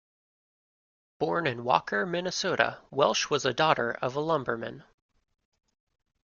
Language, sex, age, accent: English, male, 19-29, United States English